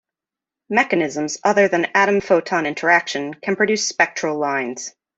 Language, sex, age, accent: English, female, 30-39, United States English